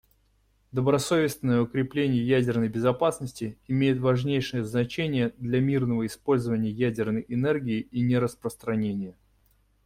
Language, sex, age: Russian, male, 30-39